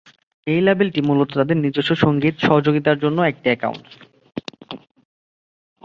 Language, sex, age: Bengali, male, 19-29